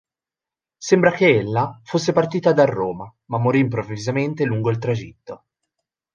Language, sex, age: Italian, male, 19-29